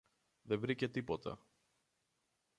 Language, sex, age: Greek, male, 30-39